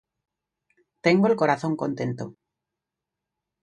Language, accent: Spanish, España: Centro-Sur peninsular (Madrid, Toledo, Castilla-La Mancha)